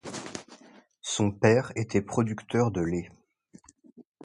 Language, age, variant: French, 19-29, Français de métropole